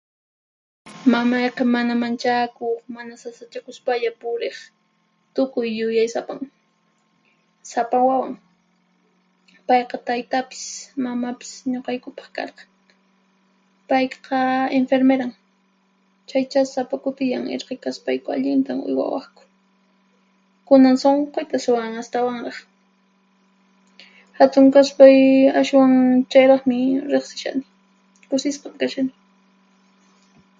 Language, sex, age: Puno Quechua, female, 19-29